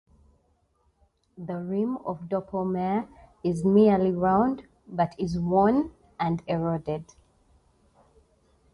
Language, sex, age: English, female, 19-29